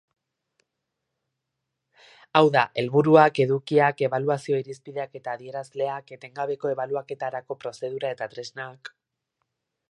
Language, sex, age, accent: Basque, male, 19-29, Erdialdekoa edo Nafarra (Gipuzkoa, Nafarroa)